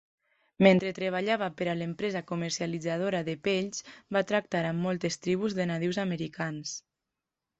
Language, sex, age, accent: Catalan, female, 19-29, valencià